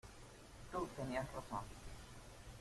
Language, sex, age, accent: Spanish, male, 30-39, Caribe: Cuba, Venezuela, Puerto Rico, República Dominicana, Panamá, Colombia caribeña, México caribeño, Costa del golfo de México